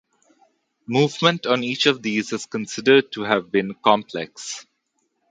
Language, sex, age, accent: English, male, 19-29, India and South Asia (India, Pakistan, Sri Lanka)